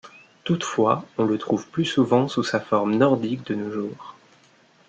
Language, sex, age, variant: French, male, 30-39, Français de métropole